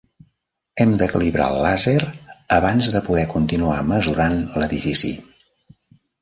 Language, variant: Catalan, Central